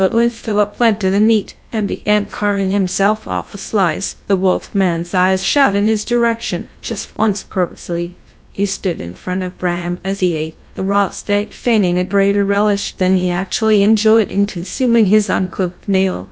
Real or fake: fake